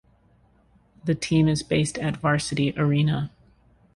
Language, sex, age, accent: English, female, 30-39, United States English